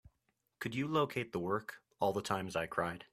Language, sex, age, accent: English, male, 19-29, United States English